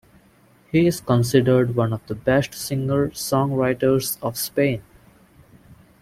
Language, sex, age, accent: English, male, 19-29, India and South Asia (India, Pakistan, Sri Lanka)